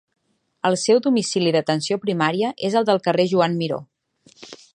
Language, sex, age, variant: Catalan, female, 19-29, Central